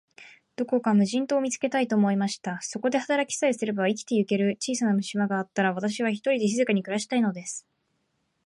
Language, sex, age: Japanese, female, 19-29